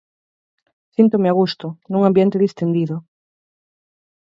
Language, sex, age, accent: Galician, female, 30-39, Central (gheada)